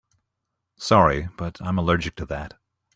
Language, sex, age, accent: English, male, 40-49, Canadian English